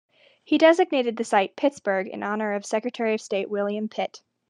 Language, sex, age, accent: English, female, under 19, United States English